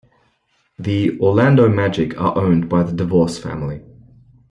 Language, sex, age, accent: English, male, 30-39, Australian English